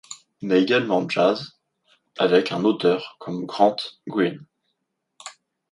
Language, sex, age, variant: French, male, 19-29, Français de métropole